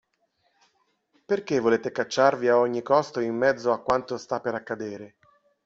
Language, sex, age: Italian, male, 40-49